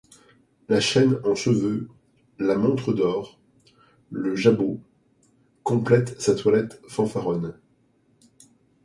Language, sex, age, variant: French, male, 40-49, Français de métropole